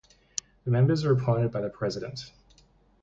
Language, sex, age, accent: English, male, 19-29, Australian English